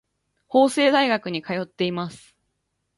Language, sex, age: Japanese, female, 30-39